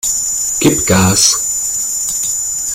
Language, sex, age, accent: German, male, 40-49, Deutschland Deutsch